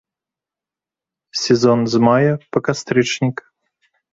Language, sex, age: Belarusian, male, 30-39